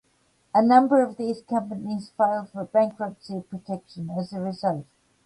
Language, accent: English, New Zealand English